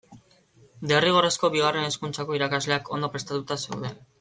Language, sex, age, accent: Basque, male, 19-29, Mendebalekoa (Araba, Bizkaia, Gipuzkoako mendebaleko herri batzuk)